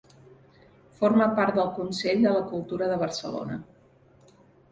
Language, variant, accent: Catalan, Central, central